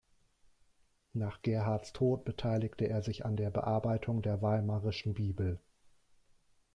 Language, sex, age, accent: German, male, 40-49, Deutschland Deutsch